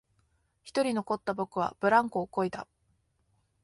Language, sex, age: Japanese, female, 19-29